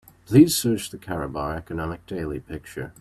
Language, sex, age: English, male, 19-29